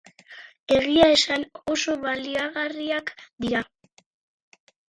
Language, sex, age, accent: Basque, female, under 19, Erdialdekoa edo Nafarra (Gipuzkoa, Nafarroa)